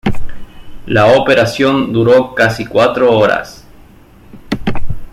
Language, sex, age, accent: Spanish, male, 19-29, Rioplatense: Argentina, Uruguay, este de Bolivia, Paraguay